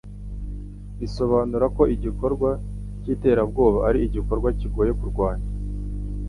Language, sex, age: Kinyarwanda, male, 19-29